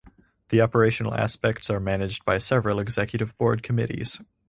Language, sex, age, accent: English, male, under 19, United States English